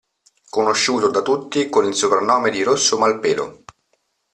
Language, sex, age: Italian, male, 40-49